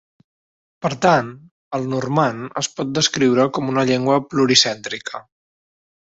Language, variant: Catalan, Central